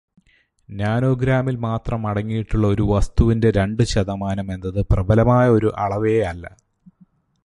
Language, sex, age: Malayalam, male, 40-49